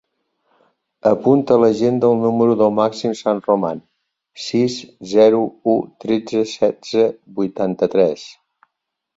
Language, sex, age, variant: Catalan, male, 60-69, Central